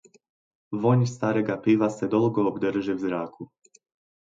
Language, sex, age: Slovenian, male, 19-29